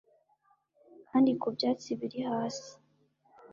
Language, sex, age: Kinyarwanda, female, under 19